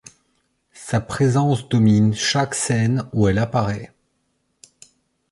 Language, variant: French, Français de métropole